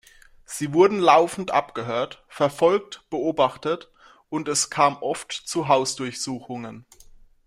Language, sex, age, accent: German, male, 19-29, Deutschland Deutsch